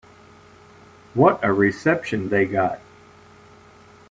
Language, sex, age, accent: English, male, 60-69, United States English